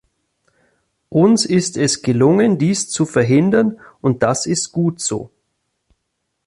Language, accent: German, Deutschland Deutsch